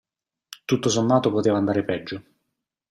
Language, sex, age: Italian, male, 40-49